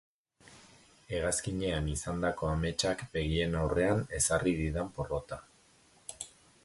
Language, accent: Basque, Erdialdekoa edo Nafarra (Gipuzkoa, Nafarroa)